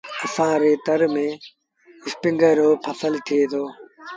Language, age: Sindhi Bhil, under 19